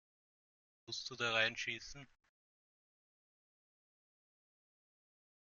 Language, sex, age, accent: German, male, 30-39, Österreichisches Deutsch